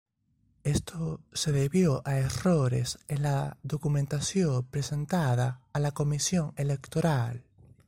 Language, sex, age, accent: Spanish, male, 19-29, España: Sur peninsular (Andalucia, Extremadura, Murcia)